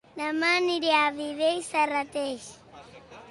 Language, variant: Catalan, Central